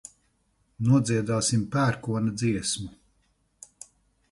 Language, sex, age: Latvian, male, 50-59